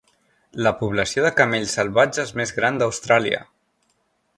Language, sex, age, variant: Catalan, male, 19-29, Central